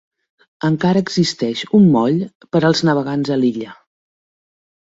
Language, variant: Catalan, Central